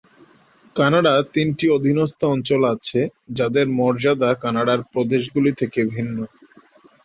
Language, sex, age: Bengali, male, 19-29